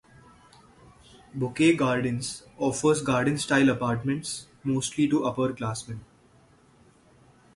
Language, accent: English, India and South Asia (India, Pakistan, Sri Lanka)